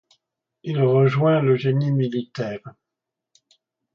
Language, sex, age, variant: French, male, 60-69, Français de métropole